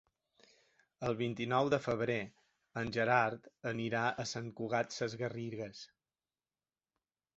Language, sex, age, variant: Catalan, male, 40-49, Balear